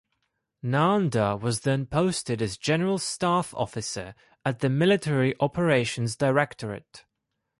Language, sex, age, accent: English, male, 19-29, England English